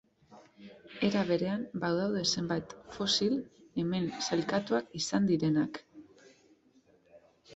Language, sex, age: Basque, female, 30-39